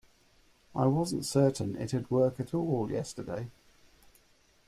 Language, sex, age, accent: English, male, 40-49, England English